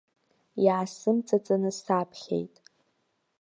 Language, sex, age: Abkhazian, female, 19-29